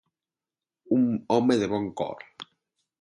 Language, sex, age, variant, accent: Catalan, male, 40-49, Alacantí, Barcelona